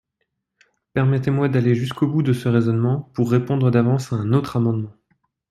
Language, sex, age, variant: French, male, 30-39, Français de métropole